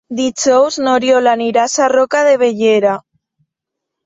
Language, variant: Catalan, Septentrional